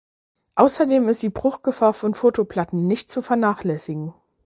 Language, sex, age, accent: German, female, 19-29, Deutschland Deutsch